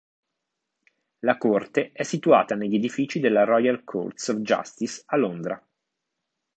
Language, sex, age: Italian, male, 40-49